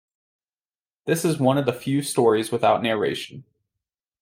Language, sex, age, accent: English, male, 19-29, United States English